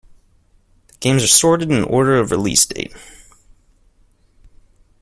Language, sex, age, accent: English, male, 19-29, United States English